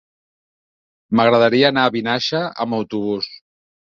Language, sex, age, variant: Catalan, male, 40-49, Central